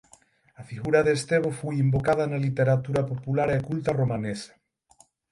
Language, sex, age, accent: Galician, male, 19-29, Atlántico (seseo e gheada); Normativo (estándar)